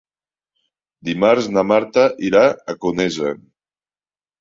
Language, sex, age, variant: Catalan, male, 60-69, Central